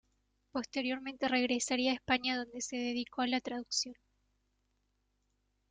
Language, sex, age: Spanish, female, 19-29